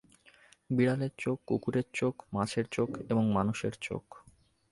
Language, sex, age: Bengali, male, 19-29